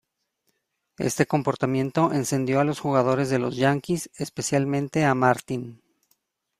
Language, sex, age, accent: Spanish, male, 30-39, México